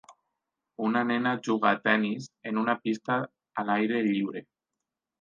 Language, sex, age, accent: Catalan, male, 19-29, valencià